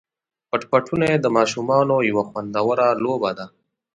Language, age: Pashto, 19-29